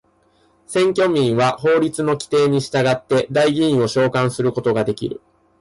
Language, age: Japanese, 19-29